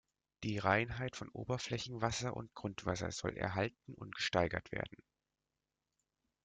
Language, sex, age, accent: German, male, 19-29, Deutschland Deutsch